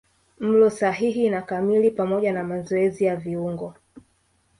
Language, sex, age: Swahili, female, 19-29